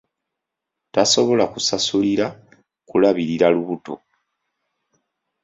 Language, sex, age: Ganda, male, 30-39